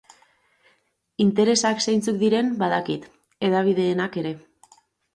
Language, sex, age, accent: Basque, female, 30-39, Mendebalekoa (Araba, Bizkaia, Gipuzkoako mendebaleko herri batzuk)